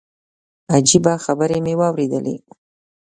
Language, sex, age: Pashto, female, 50-59